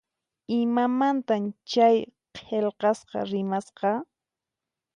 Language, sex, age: Puno Quechua, female, 19-29